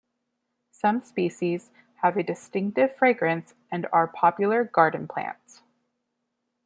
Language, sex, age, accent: English, female, 19-29, United States English